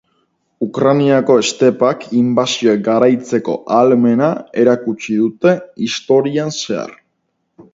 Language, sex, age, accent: Basque, male, 19-29, Mendebalekoa (Araba, Bizkaia, Gipuzkoako mendebaleko herri batzuk)